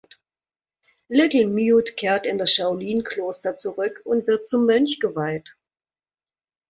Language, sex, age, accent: German, female, 30-39, Deutschland Deutsch